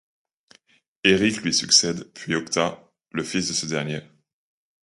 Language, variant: French, Français de métropole